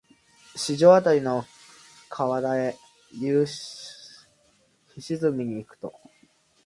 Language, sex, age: Japanese, female, 19-29